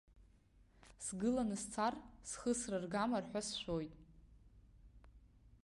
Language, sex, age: Abkhazian, female, 19-29